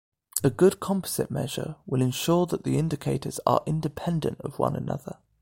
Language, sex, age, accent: English, male, 19-29, England English